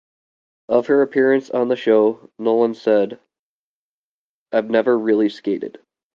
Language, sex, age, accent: English, male, 19-29, United States English